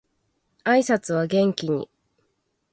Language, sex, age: Japanese, female, 30-39